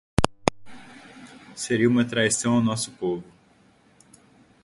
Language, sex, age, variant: Portuguese, male, 19-29, Portuguese (Brasil)